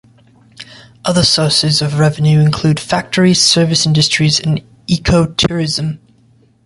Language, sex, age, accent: English, male, 19-29, United States English